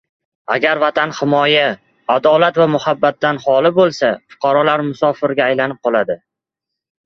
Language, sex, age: Uzbek, male, 19-29